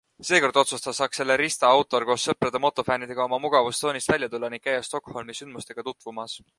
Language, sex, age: Estonian, male, 19-29